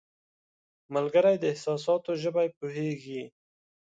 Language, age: Pashto, 30-39